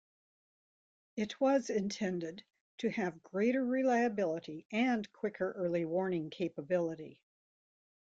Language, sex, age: English, female, 70-79